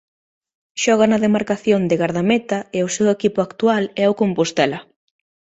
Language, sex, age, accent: Galician, female, 19-29, Normativo (estándar)